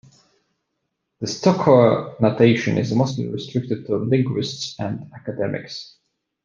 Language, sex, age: English, male, 19-29